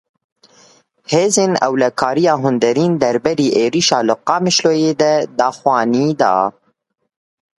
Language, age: Kurdish, 19-29